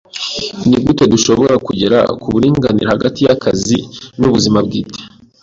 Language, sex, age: Kinyarwanda, male, 19-29